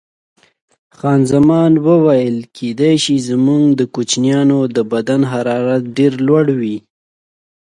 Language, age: Pashto, 19-29